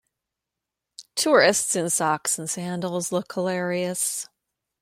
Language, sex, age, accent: English, female, 50-59, United States English